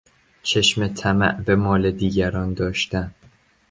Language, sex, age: Persian, male, under 19